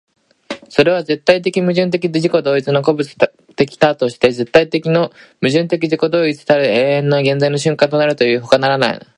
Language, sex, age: Japanese, male, under 19